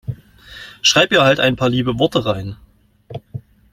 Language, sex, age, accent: German, male, 30-39, Deutschland Deutsch